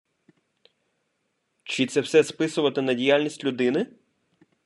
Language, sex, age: Ukrainian, male, 30-39